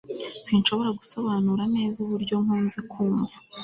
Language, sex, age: Kinyarwanda, female, 19-29